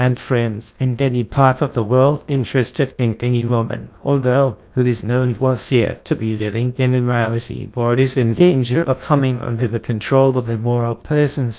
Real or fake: fake